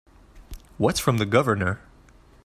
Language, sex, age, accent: English, male, 19-29, Canadian English